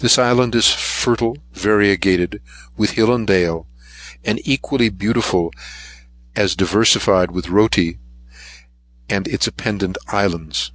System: none